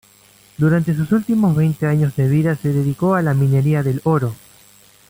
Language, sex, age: Spanish, male, 19-29